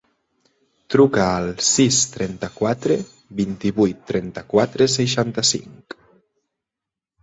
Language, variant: Catalan, Nord-Occidental